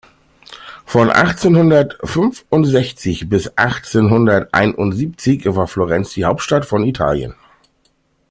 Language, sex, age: German, male, 40-49